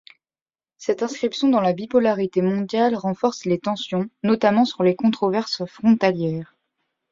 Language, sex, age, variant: French, female, 19-29, Français de métropole